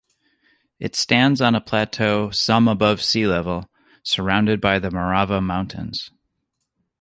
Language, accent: English, United States English